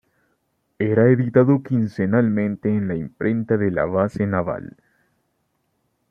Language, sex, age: Spanish, male, 19-29